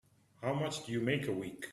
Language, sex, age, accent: English, male, 50-59, United States English